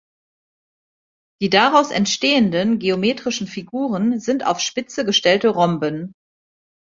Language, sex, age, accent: German, female, 40-49, Deutschland Deutsch